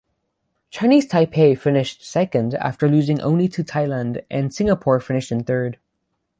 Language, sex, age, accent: English, male, under 19, United States English; England English